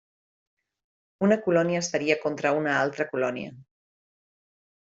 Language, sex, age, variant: Catalan, female, 40-49, Central